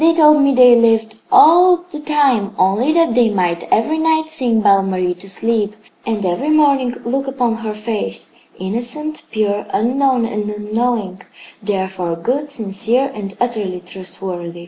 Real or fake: real